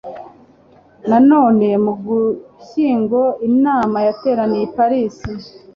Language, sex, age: Kinyarwanda, female, 40-49